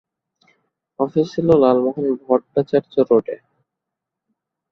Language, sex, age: Bengali, male, 19-29